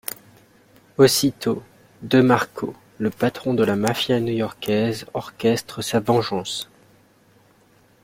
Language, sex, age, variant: French, male, 30-39, Français de métropole